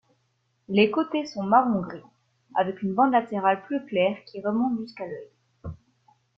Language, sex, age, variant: French, female, 19-29, Français de métropole